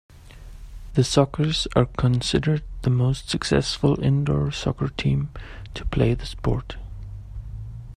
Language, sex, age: English, male, 19-29